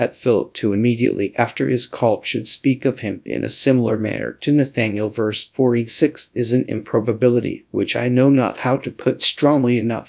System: TTS, GradTTS